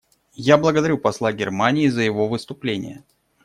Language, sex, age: Russian, male, 40-49